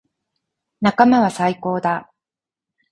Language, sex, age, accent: Japanese, female, 40-49, 標準語